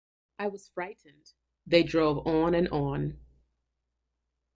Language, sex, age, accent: English, female, 30-39, United States English